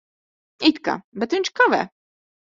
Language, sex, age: Latvian, female, 30-39